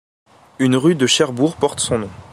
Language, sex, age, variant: French, male, 19-29, Français de métropole